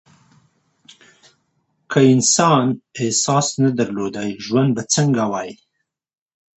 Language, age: Pashto, 40-49